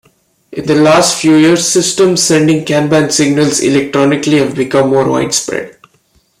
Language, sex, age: English, male, 19-29